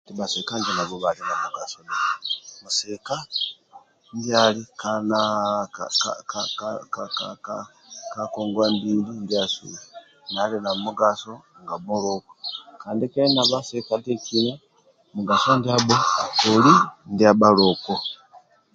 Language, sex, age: Amba (Uganda), male, 50-59